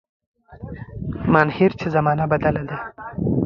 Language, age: Pashto, under 19